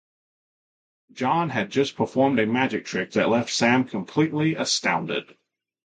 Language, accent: English, United States English